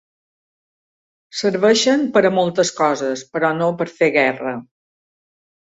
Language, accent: Catalan, mallorquí